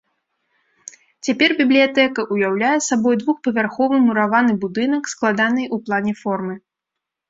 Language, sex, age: Belarusian, female, 19-29